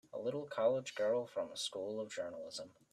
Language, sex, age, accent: English, male, 19-29, United States English